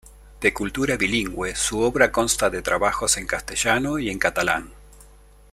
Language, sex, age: Spanish, male, 50-59